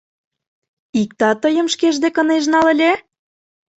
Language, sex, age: Mari, female, 19-29